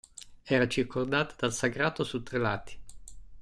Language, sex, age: Italian, male, 50-59